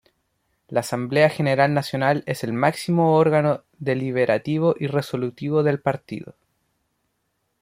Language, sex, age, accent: Spanish, male, 19-29, Chileno: Chile, Cuyo